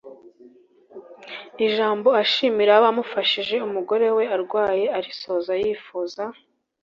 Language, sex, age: Kinyarwanda, female, 19-29